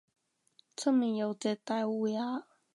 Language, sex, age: Cantonese, female, 19-29